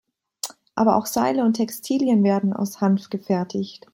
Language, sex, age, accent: German, female, 30-39, Deutschland Deutsch